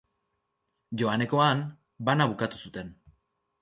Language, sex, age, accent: Basque, male, 30-39, Erdialdekoa edo Nafarra (Gipuzkoa, Nafarroa)